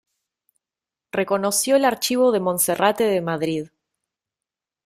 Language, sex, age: Spanish, female, 30-39